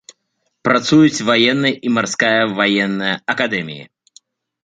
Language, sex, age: Belarusian, male, 40-49